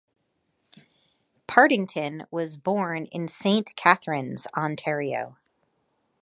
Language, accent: English, United States English